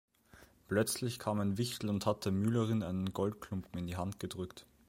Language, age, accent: German, 19-29, Österreichisches Deutsch